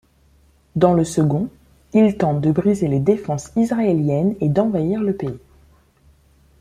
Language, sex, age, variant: French, female, 19-29, Français de métropole